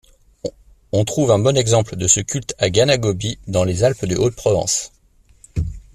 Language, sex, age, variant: French, male, 30-39, Français de métropole